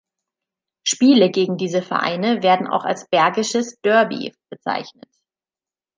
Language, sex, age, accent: German, female, 30-39, Deutschland Deutsch